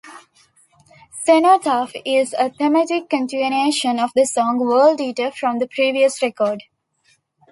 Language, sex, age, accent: English, female, 19-29, India and South Asia (India, Pakistan, Sri Lanka)